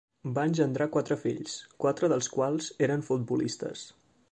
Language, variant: Catalan, Central